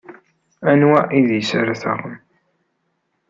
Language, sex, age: Kabyle, male, 19-29